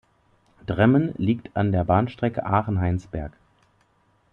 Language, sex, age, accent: German, male, 30-39, Deutschland Deutsch